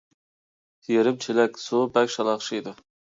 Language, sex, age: Uyghur, male, 19-29